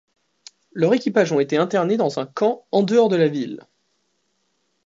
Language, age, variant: French, 19-29, Français de métropole